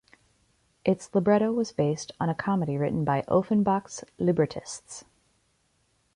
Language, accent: English, United States English